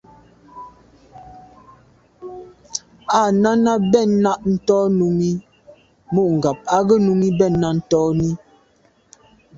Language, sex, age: Medumba, female, 19-29